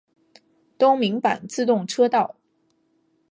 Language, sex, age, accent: Chinese, female, 30-39, 出生地：广东省